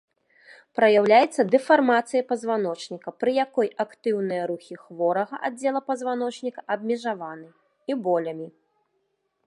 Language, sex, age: Belarusian, female, 30-39